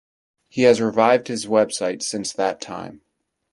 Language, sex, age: English, male, 19-29